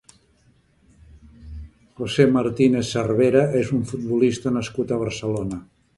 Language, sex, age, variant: Catalan, male, 70-79, Central